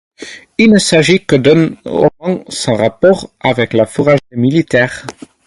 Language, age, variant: French, 19-29, Français d'Europe